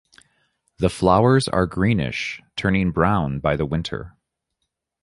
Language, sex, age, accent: English, male, 30-39, United States English